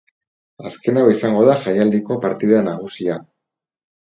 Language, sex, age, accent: Basque, male, 40-49, Erdialdekoa edo Nafarra (Gipuzkoa, Nafarroa)